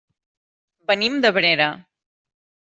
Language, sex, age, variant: Catalan, female, 40-49, Central